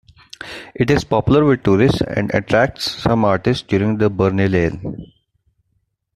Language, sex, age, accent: English, male, 19-29, India and South Asia (India, Pakistan, Sri Lanka)